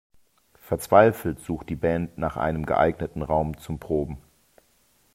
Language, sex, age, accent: German, male, 40-49, Deutschland Deutsch